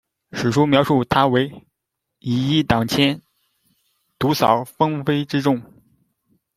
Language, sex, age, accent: Chinese, male, 19-29, 出生地：江苏省